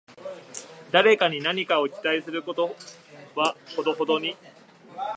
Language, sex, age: Japanese, male, 19-29